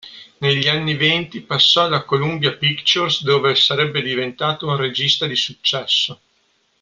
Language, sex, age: Italian, male, 30-39